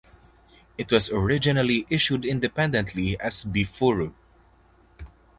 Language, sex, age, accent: English, male, under 19, Filipino